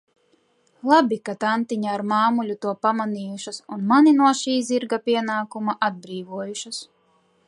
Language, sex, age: Latvian, female, 19-29